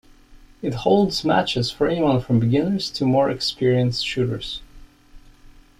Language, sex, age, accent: English, male, 30-39, Canadian English